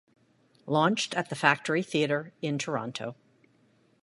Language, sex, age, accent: English, female, 50-59, United States English